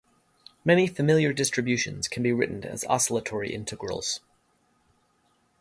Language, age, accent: English, 50-59, United States English